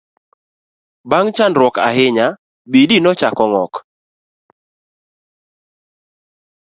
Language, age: Luo (Kenya and Tanzania), 19-29